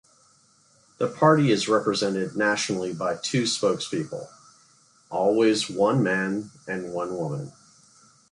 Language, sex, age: English, male, 50-59